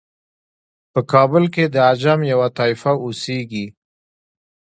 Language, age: Pashto, 30-39